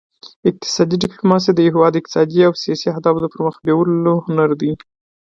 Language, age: Pashto, 19-29